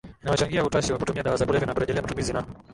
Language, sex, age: Swahili, male, 19-29